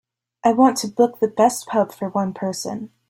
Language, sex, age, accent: English, female, under 19, United States English